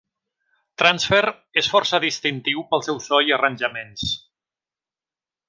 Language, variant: Catalan, Central